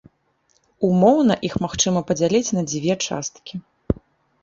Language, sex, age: Belarusian, female, 30-39